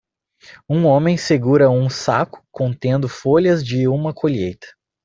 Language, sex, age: Portuguese, male, 19-29